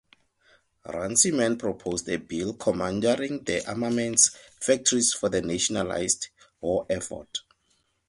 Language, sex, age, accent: English, male, 30-39, Southern African (South Africa, Zimbabwe, Namibia)